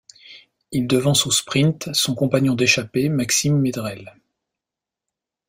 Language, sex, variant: French, male, Français de métropole